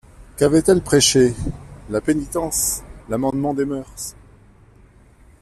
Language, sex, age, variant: French, male, 50-59, Français de métropole